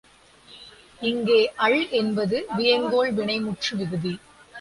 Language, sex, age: Tamil, female, 19-29